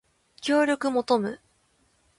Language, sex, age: Japanese, female, under 19